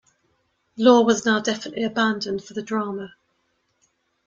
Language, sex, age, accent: English, female, 60-69, England English